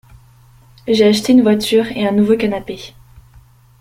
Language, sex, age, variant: French, female, under 19, Français de métropole